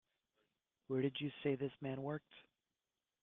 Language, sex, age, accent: English, male, 30-39, United States English